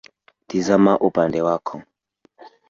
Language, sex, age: Swahili, male, 19-29